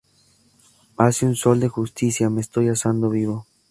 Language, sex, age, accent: Spanish, male, 19-29, México